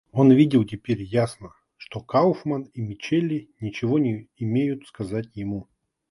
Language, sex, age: Russian, male, 40-49